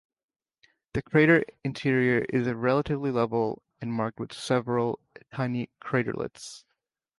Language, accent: English, United States English